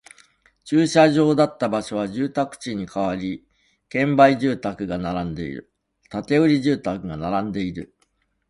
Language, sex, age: Japanese, male, 60-69